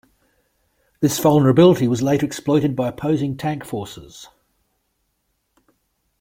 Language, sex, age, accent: English, male, 50-59, Australian English